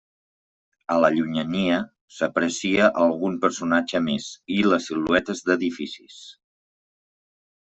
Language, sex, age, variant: Catalan, male, 40-49, Central